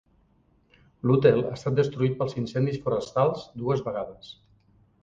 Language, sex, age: Catalan, male, 50-59